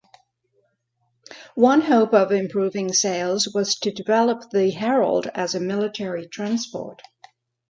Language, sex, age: English, female, 70-79